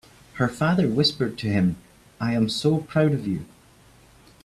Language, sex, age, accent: English, male, 19-29, Scottish English